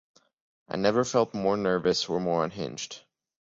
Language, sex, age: English, male, under 19